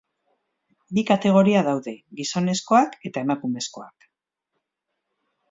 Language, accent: Basque, Mendebalekoa (Araba, Bizkaia, Gipuzkoako mendebaleko herri batzuk)